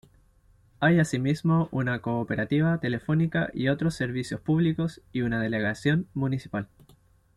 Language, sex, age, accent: Spanish, male, 19-29, Chileno: Chile, Cuyo